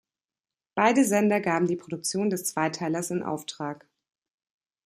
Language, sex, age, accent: German, female, 30-39, Deutschland Deutsch